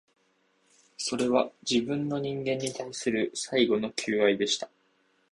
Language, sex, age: Japanese, male, 19-29